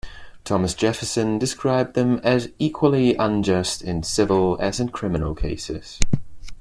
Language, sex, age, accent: English, male, 19-29, United States English